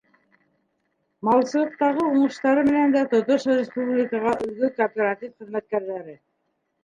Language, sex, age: Bashkir, female, 60-69